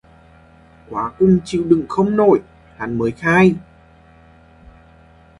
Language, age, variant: Vietnamese, 19-29, Hà Nội